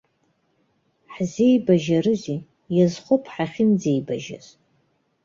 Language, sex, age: Abkhazian, female, 40-49